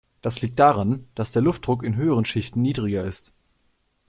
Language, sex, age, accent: German, male, 19-29, Deutschland Deutsch